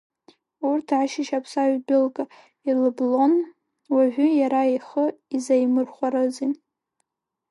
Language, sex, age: Abkhazian, female, under 19